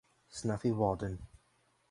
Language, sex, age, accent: English, male, under 19, United States English